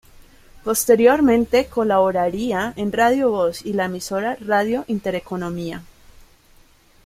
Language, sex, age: Spanish, female, 30-39